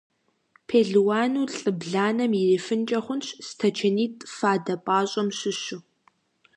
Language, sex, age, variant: Kabardian, female, 19-29, Адыгэбзэ (Къэбэрдей, Кирил, псоми зэдай)